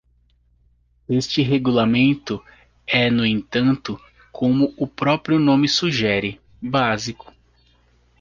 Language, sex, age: Portuguese, male, 30-39